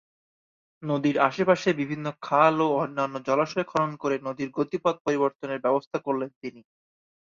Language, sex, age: Bengali, male, 19-29